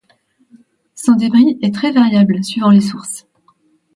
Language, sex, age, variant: French, female, 50-59, Français de métropole